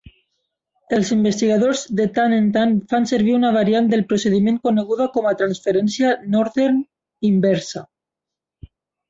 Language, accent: Catalan, aprenent (recent, des del castellà)